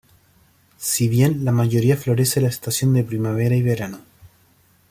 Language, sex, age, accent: Spanish, male, 30-39, Chileno: Chile, Cuyo